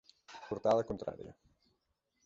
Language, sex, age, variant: Catalan, male, 30-39, Central